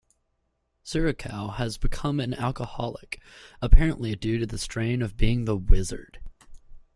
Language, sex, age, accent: English, male, 19-29, United States English